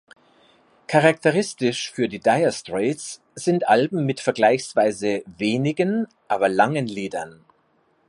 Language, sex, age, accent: German, male, 60-69, Österreichisches Deutsch